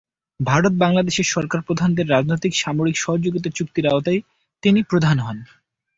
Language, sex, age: Bengali, male, 19-29